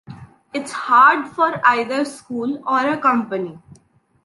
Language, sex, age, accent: English, female, 19-29, India and South Asia (India, Pakistan, Sri Lanka)